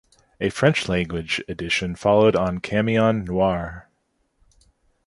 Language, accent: English, United States English